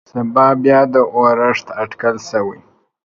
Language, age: Pashto, under 19